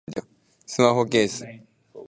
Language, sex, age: Japanese, male, under 19